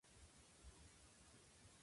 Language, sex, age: Japanese, female, 19-29